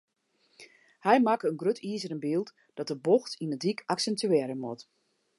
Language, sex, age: Western Frisian, female, 40-49